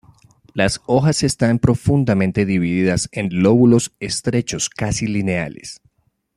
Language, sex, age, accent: Spanish, male, 30-39, Andino-Pacífico: Colombia, Perú, Ecuador, oeste de Bolivia y Venezuela andina